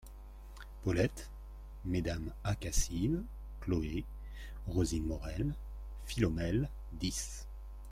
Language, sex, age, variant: French, male, 40-49, Français de métropole